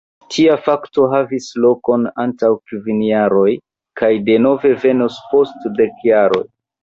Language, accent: Esperanto, Internacia